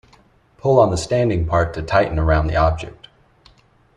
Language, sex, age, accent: English, male, 30-39, United States English